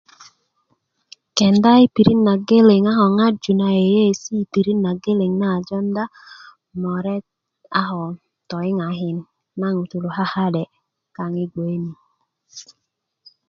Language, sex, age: Kuku, female, 19-29